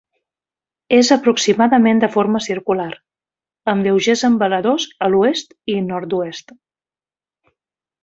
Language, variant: Catalan, Central